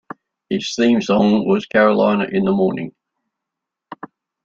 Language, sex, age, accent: English, male, 70-79, Australian English